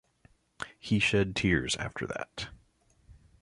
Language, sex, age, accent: English, male, 30-39, United States English